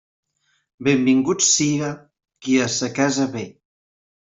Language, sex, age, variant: Catalan, male, 19-29, Central